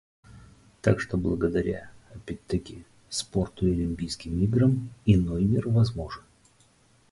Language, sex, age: Russian, male, 40-49